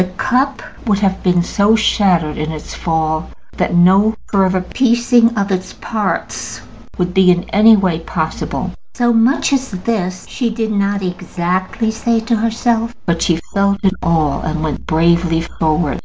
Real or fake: real